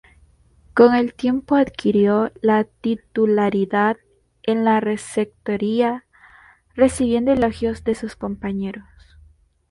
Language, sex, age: Spanish, female, 19-29